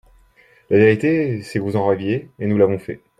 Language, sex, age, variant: French, male, 19-29, Français de métropole